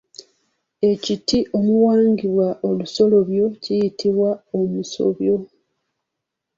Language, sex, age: Ganda, female, 40-49